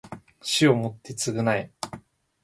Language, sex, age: Japanese, male, 19-29